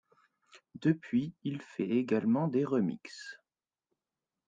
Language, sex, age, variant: French, male, 30-39, Français de métropole